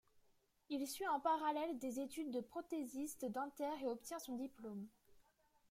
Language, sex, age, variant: French, female, under 19, Français de métropole